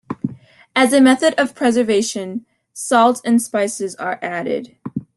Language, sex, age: English, female, under 19